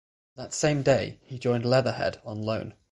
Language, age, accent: English, 19-29, England English; Northern English